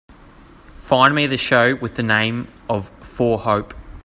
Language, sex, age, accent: English, male, 19-29, Australian English